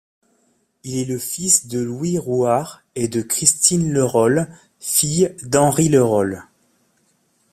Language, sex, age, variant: French, male, 40-49, Français de métropole